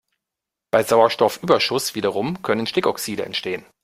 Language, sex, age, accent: German, male, 30-39, Deutschland Deutsch